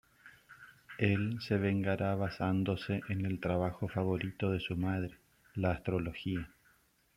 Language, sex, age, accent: Spanish, male, 40-49, Rioplatense: Argentina, Uruguay, este de Bolivia, Paraguay